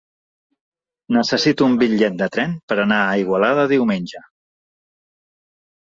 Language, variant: Catalan, Central